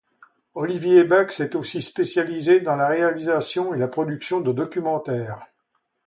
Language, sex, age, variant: French, male, 70-79, Français de métropole